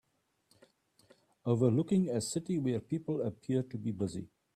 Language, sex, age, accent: English, male, 60-69, Southern African (South Africa, Zimbabwe, Namibia)